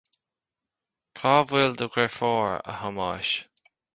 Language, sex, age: Irish, male, 19-29